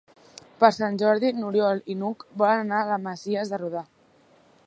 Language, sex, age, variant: Catalan, female, 19-29, Central